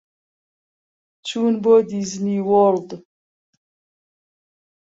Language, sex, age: Central Kurdish, female, 50-59